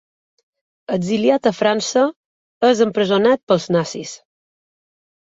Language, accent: Catalan, mallorquí